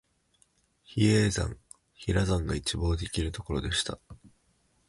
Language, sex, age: Japanese, male, 19-29